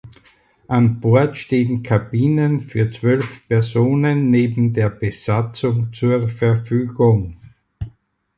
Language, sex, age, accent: German, male, 70-79, Österreichisches Deutsch